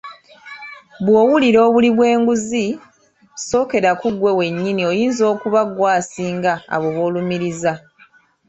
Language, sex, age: Ganda, female, 30-39